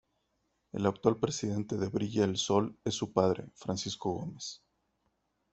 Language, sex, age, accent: Spanish, male, 30-39, México